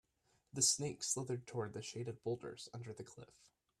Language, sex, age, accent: English, male, 19-29, United States English